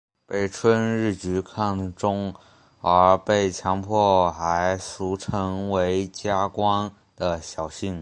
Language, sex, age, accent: Chinese, male, under 19, 出生地：浙江省